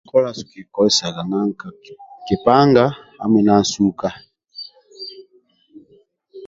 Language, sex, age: Amba (Uganda), male, 40-49